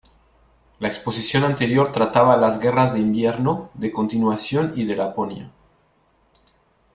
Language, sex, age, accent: Spanish, male, 30-39, México